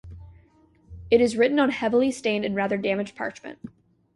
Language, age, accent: English, 19-29, United States English